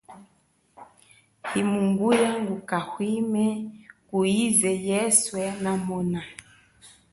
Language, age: Chokwe, 40-49